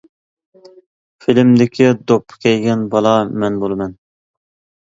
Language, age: Uyghur, 30-39